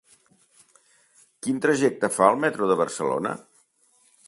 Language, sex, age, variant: Catalan, male, 60-69, Septentrional